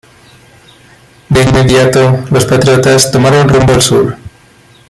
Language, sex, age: Spanish, male, 19-29